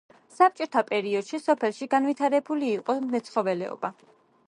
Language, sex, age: Georgian, female, 19-29